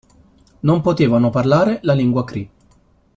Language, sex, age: Italian, male, 19-29